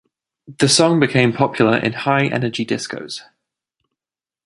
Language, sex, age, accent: English, male, 19-29, England English